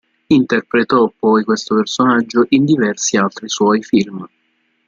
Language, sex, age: Italian, male, 19-29